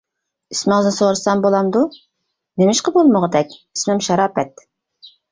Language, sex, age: Uyghur, female, 19-29